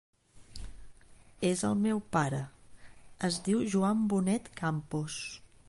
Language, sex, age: Catalan, female, 40-49